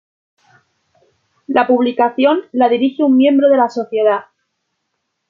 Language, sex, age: Spanish, female, 30-39